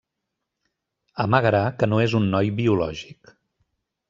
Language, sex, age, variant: Catalan, male, 50-59, Central